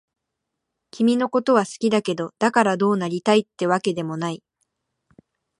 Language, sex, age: Japanese, female, 19-29